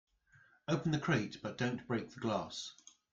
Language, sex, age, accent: English, male, 40-49, England English